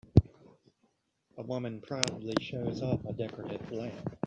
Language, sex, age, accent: English, male, 40-49, United States English